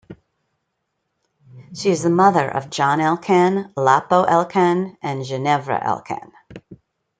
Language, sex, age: English, female, 50-59